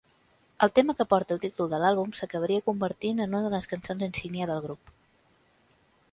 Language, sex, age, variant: Catalan, female, 30-39, Central